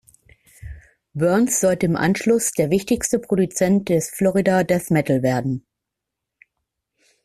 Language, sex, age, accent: German, female, 50-59, Deutschland Deutsch